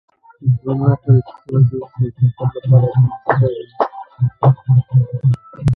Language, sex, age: Pashto, male, 19-29